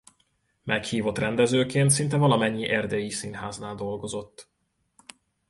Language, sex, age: Hungarian, male, 30-39